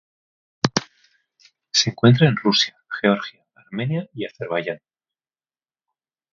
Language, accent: Spanish, España: Norte peninsular (Asturias, Castilla y León, Cantabria, País Vasco, Navarra, Aragón, La Rioja, Guadalajara, Cuenca)